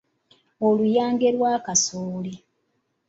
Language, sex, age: Ganda, female, 30-39